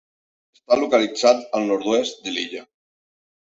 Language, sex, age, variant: Catalan, male, 50-59, Central